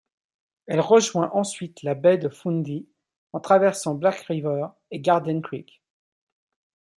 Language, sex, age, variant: French, male, 50-59, Français de métropole